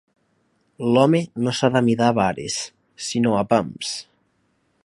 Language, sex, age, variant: Catalan, male, 19-29, Nord-Occidental